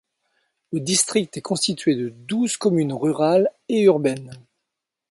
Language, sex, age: French, male, 50-59